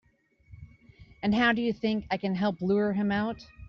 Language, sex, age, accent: English, female, 40-49, United States English